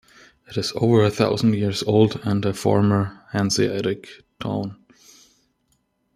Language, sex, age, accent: English, male, 19-29, United States English